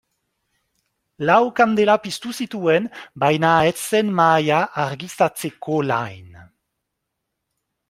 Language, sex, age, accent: Basque, male, 40-49, Nafar-lapurtarra edo Zuberotarra (Lapurdi, Nafarroa Beherea, Zuberoa)